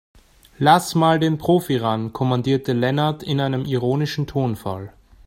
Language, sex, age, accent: German, male, 19-29, Österreichisches Deutsch